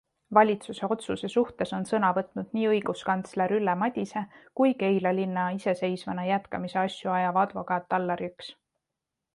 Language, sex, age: Estonian, female, 19-29